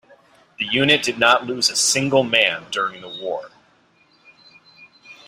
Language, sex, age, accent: English, male, 40-49, United States English